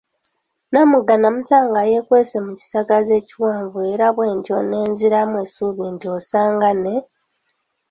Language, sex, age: Ganda, female, 19-29